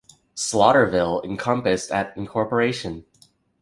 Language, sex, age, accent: English, male, 19-29, United States English